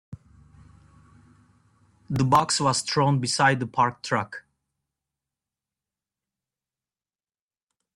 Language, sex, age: English, male, 30-39